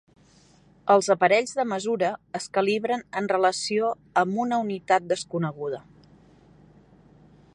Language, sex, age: Catalan, female, 40-49